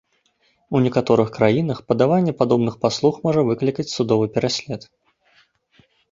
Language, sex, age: Belarusian, male, 30-39